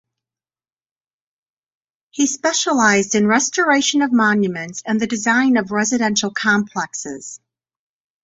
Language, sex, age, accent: English, female, 60-69, United States English